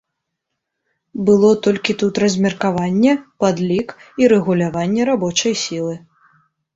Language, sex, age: Belarusian, female, under 19